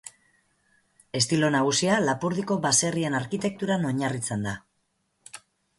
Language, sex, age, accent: Basque, female, 40-49, Mendebalekoa (Araba, Bizkaia, Gipuzkoako mendebaleko herri batzuk)